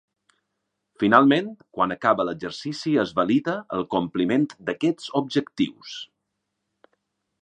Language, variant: Catalan, Balear